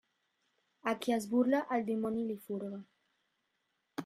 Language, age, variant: Catalan, under 19, Central